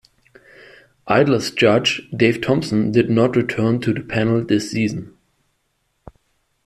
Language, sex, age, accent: English, male, 19-29, United States English